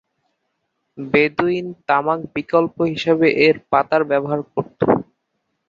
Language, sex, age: Bengali, male, 19-29